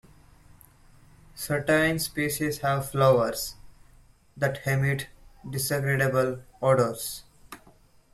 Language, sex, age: English, male, 19-29